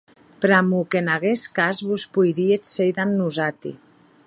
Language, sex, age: Occitan, female, 40-49